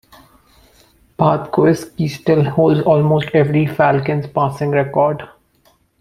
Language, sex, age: English, male, 19-29